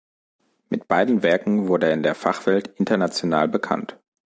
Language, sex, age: German, male, 40-49